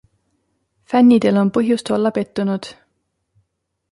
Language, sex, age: Estonian, female, 30-39